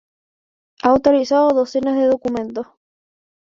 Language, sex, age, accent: Spanish, male, 19-29, España: Islas Canarias